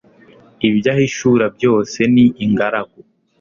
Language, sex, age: Kinyarwanda, male, 19-29